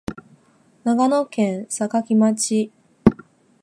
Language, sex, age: Japanese, female, 19-29